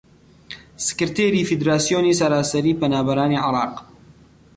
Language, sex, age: Central Kurdish, male, 19-29